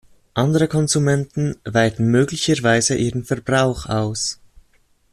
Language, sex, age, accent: German, male, under 19, Schweizerdeutsch